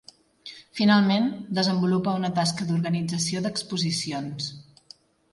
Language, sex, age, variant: Catalan, female, 40-49, Central